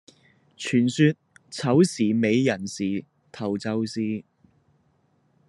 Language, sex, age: Cantonese, male, 19-29